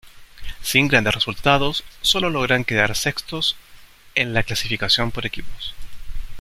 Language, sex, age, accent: Spanish, male, 40-49, Chileno: Chile, Cuyo